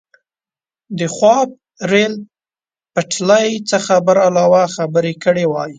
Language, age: Pashto, 19-29